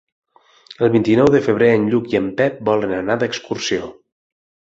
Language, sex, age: Catalan, male, 40-49